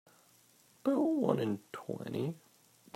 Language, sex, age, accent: English, male, 19-29, United States English